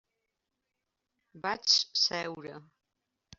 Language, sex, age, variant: Catalan, female, 60-69, Balear